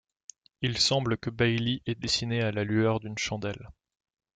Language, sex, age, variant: French, male, 19-29, Français de métropole